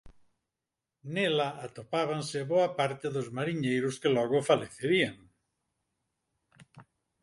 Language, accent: Galician, Central (gheada); Normativo (estándar)